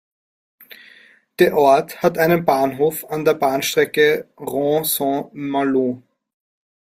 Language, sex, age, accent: German, male, 30-39, Österreichisches Deutsch